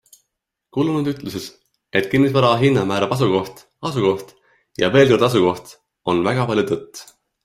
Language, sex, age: Estonian, male, 19-29